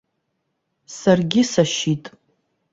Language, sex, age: Abkhazian, female, 40-49